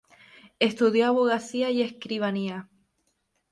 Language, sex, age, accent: Spanish, female, 19-29, España: Islas Canarias